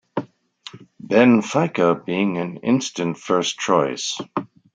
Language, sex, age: English, male, 60-69